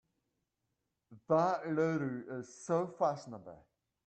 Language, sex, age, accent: English, male, 30-39, United States English